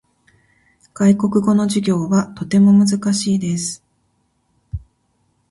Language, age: Japanese, 30-39